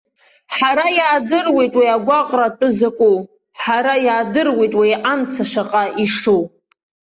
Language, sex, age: Abkhazian, female, under 19